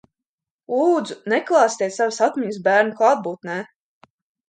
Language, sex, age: Latvian, female, under 19